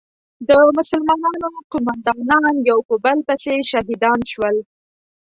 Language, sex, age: Pashto, female, 19-29